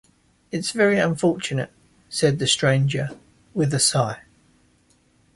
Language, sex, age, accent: English, male, 30-39, England English